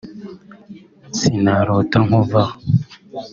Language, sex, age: Kinyarwanda, male, 19-29